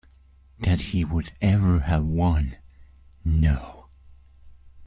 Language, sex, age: English, male, 19-29